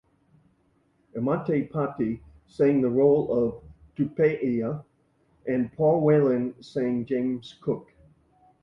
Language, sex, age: English, male, 60-69